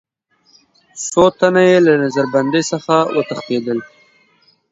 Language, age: Pashto, 19-29